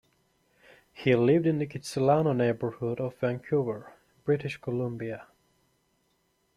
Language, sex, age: English, male, 19-29